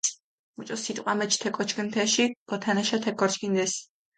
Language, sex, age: Mingrelian, female, 19-29